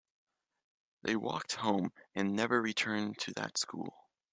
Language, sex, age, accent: English, male, 19-29, United States English